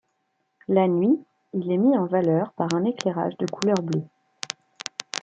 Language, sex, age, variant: French, female, 19-29, Français de métropole